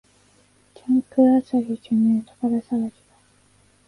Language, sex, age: Japanese, female, 19-29